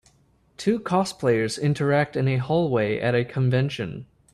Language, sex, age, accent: English, male, 30-39, United States English